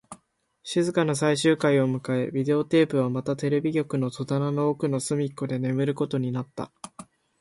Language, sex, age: Japanese, male, 19-29